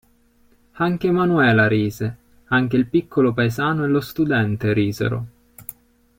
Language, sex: Italian, male